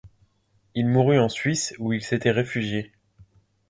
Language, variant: French, Français de métropole